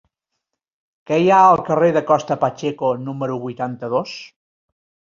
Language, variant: Catalan, Central